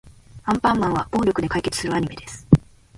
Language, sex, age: Japanese, female, 19-29